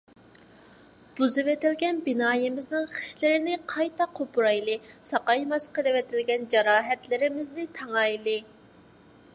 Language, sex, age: Uyghur, female, 19-29